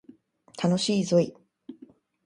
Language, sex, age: Japanese, female, 40-49